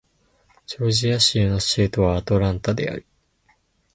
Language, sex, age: Japanese, male, 19-29